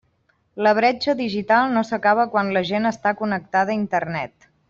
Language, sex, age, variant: Catalan, female, 19-29, Central